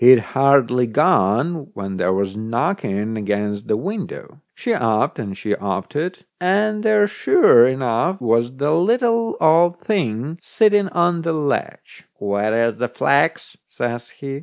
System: none